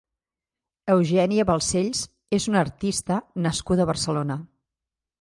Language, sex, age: Catalan, female, 50-59